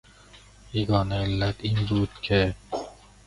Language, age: Persian, 40-49